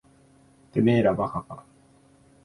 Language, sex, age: Japanese, male, 19-29